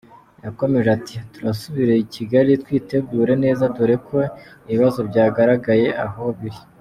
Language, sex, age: Kinyarwanda, male, 30-39